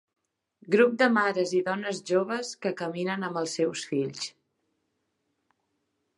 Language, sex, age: Catalan, female, 30-39